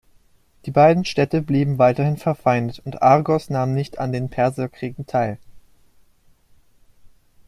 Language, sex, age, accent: German, male, 19-29, Deutschland Deutsch